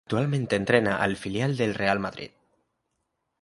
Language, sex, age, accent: Spanish, male, 19-29, España: Norte peninsular (Asturias, Castilla y León, Cantabria, País Vasco, Navarra, Aragón, La Rioja, Guadalajara, Cuenca)